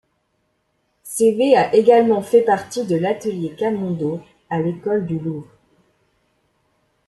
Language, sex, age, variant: French, male, 19-29, Français de métropole